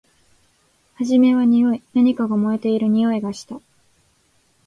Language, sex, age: Japanese, female, 19-29